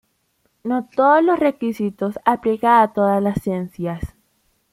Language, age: Spanish, 19-29